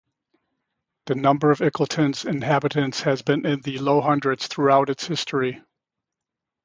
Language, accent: English, United States English